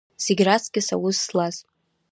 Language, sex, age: Abkhazian, female, under 19